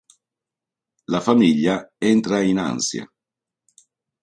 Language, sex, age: Italian, male, 60-69